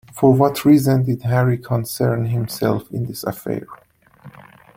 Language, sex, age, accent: English, male, 19-29, United States English